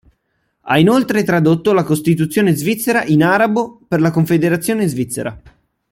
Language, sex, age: Italian, male, 19-29